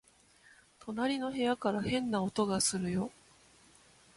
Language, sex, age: Japanese, female, 30-39